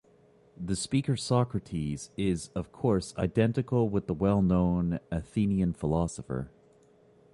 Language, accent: English, Canadian English